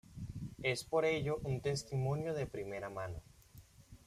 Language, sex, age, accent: Spanish, male, 19-29, Caribe: Cuba, Venezuela, Puerto Rico, República Dominicana, Panamá, Colombia caribeña, México caribeño, Costa del golfo de México